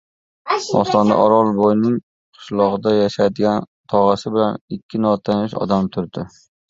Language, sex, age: Uzbek, male, 30-39